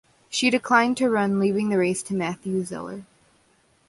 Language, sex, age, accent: English, female, under 19, United States English